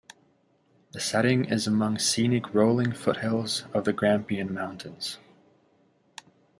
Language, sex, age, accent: English, male, 19-29, United States English